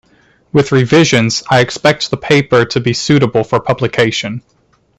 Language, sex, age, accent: English, male, 19-29, United States English